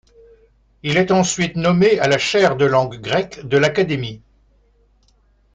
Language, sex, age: French, male, 60-69